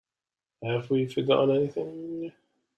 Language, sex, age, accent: English, male, 30-39, Scottish English